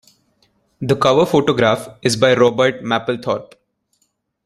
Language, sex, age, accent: English, male, under 19, India and South Asia (India, Pakistan, Sri Lanka)